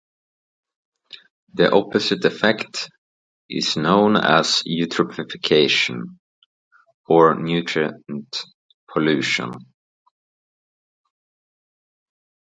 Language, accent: English, England English